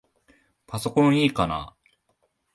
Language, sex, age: Japanese, male, 19-29